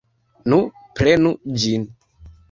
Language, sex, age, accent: Esperanto, male, 19-29, Internacia